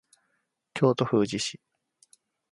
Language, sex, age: Japanese, male, 19-29